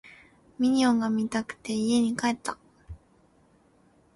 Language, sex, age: Japanese, female, 19-29